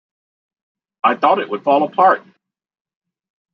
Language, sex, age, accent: English, male, 50-59, United States English